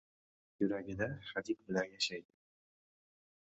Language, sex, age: Uzbek, male, 19-29